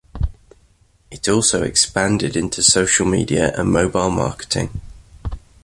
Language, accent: English, England English